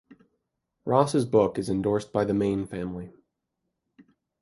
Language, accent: English, United States English